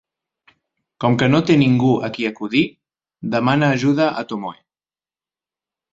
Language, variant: Catalan, Central